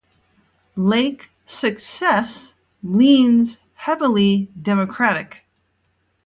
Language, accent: English, United States English